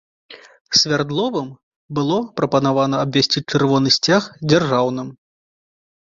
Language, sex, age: Belarusian, male, 30-39